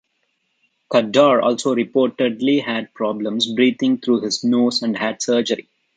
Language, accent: English, India and South Asia (India, Pakistan, Sri Lanka)